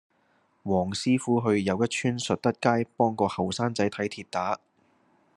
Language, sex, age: Cantonese, male, 19-29